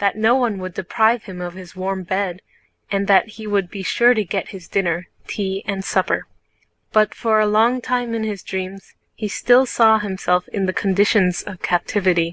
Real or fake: real